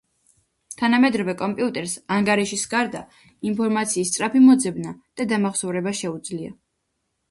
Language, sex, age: Georgian, female, under 19